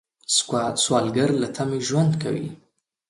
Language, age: Pashto, 30-39